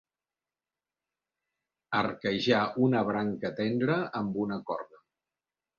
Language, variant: Catalan, Central